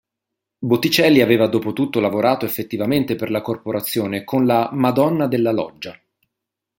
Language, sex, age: Italian, male, 30-39